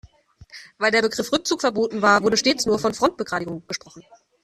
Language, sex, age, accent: German, female, 19-29, Deutschland Deutsch